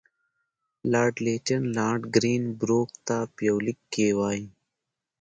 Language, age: Pashto, 19-29